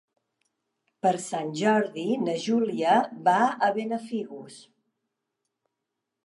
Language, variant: Catalan, Septentrional